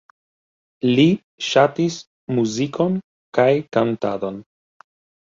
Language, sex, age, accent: Esperanto, male, 30-39, Internacia